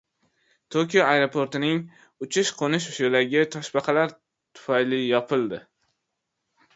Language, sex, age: Uzbek, male, under 19